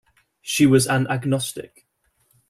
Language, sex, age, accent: English, male, 19-29, England English